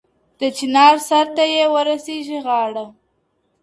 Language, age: Pashto, under 19